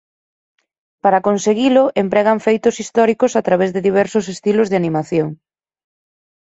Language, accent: Galician, Normativo (estándar)